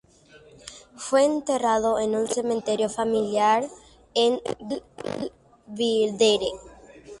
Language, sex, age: Spanish, female, under 19